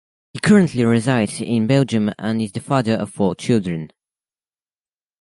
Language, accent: English, United States English